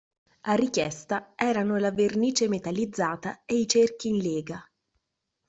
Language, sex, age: Italian, female, 30-39